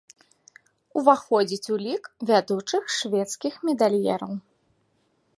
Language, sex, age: Belarusian, female, 19-29